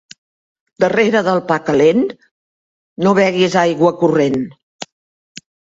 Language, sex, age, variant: Catalan, female, 70-79, Central